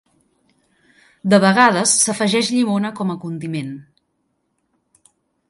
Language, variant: Catalan, Central